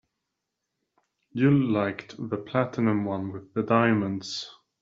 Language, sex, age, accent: English, male, 19-29, England English